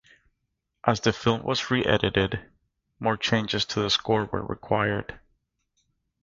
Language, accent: English, United States English